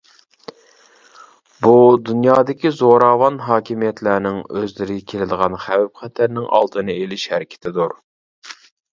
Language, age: Uyghur, 40-49